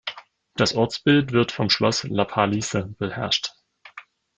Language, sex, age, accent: German, male, 30-39, Deutschland Deutsch